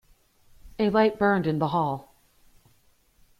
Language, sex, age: English, female, 40-49